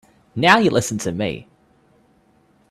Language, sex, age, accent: English, male, 19-29, Australian English